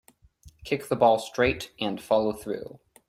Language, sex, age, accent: English, male, under 19, United States English